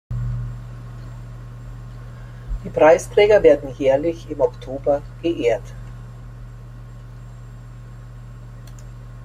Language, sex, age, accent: German, female, 50-59, Deutschland Deutsch